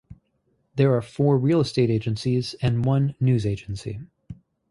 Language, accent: English, United States English